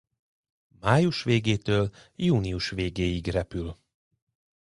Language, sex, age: Hungarian, male, 40-49